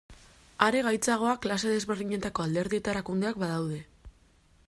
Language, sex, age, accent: Basque, female, 19-29, Mendebalekoa (Araba, Bizkaia, Gipuzkoako mendebaleko herri batzuk)